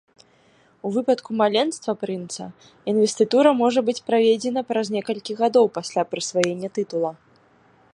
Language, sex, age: Belarusian, female, 30-39